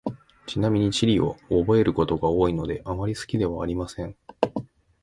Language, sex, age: Japanese, male, 40-49